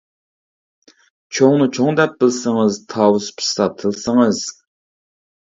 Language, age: Uyghur, 40-49